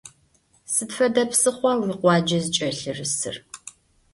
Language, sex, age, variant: Adyghe, female, 50-59, Адыгабзэ (Кирил, пстэумэ зэдыряе)